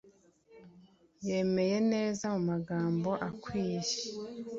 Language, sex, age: Kinyarwanda, female, 19-29